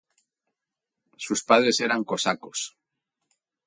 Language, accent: Spanish, España: Centro-Sur peninsular (Madrid, Toledo, Castilla-La Mancha)